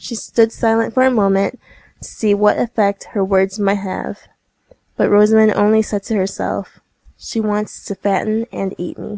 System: none